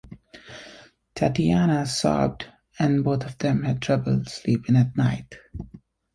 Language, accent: English, England English